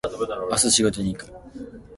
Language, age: Japanese, under 19